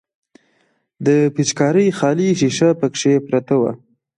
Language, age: Pashto, 19-29